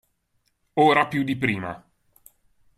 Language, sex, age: Italian, male, 30-39